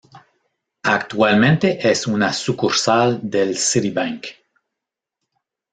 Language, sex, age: Spanish, male, 50-59